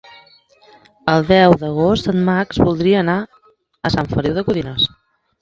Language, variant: Catalan, Central